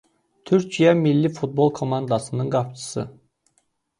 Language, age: Azerbaijani, 30-39